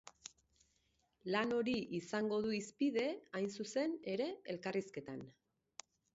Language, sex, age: Basque, female, 40-49